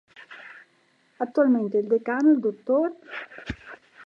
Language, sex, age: Italian, female, 60-69